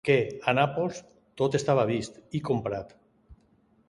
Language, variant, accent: Catalan, Alacantí, valencià